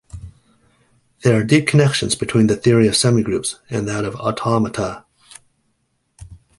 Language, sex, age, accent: English, male, 40-49, United States English